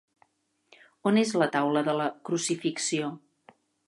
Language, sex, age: Catalan, female, 50-59